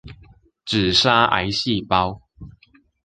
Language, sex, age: Chinese, male, under 19